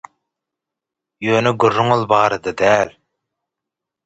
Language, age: Turkmen, 19-29